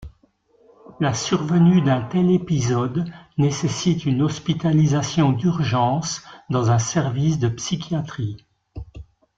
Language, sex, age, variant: French, male, 60-69, Français de métropole